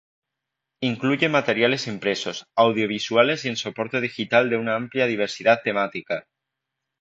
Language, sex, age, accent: Spanish, male, 19-29, España: Centro-Sur peninsular (Madrid, Toledo, Castilla-La Mancha)